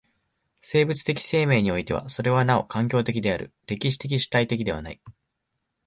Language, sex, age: Japanese, male, 19-29